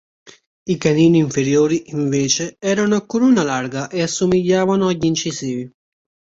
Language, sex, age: Italian, male, 19-29